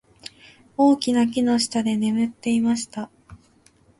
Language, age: Japanese, 19-29